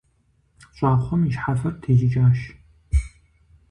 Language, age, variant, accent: Kabardian, 19-29, Адыгэбзэ (Къэбэрдей, Кирил, псоми зэдай), Джылэхъстэней (Gilahsteney)